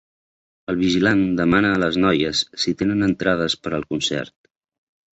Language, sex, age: Catalan, male, 40-49